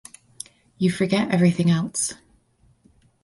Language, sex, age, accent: English, female, 19-29, United States English